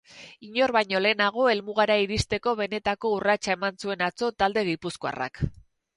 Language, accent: Basque, Erdialdekoa edo Nafarra (Gipuzkoa, Nafarroa)